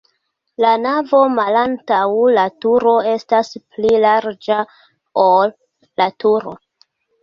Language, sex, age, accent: Esperanto, female, 19-29, Internacia